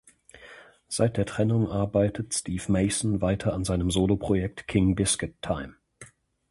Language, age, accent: German, 40-49, Deutschland Deutsch